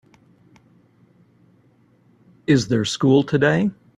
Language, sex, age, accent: English, male, 60-69, United States English